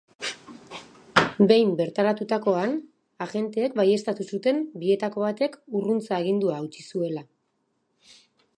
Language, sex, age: Basque, female, 40-49